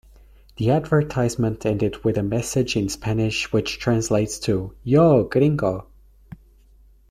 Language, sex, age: English, male, 19-29